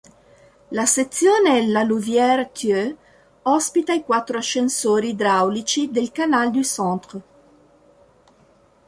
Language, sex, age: Italian, female, 50-59